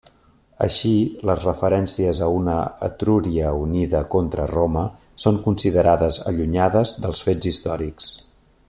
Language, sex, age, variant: Catalan, male, 40-49, Central